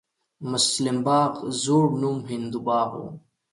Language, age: Pashto, 30-39